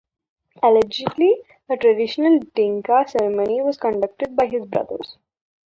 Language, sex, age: English, female, under 19